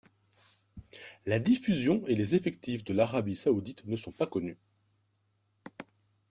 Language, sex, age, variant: French, male, 50-59, Français de métropole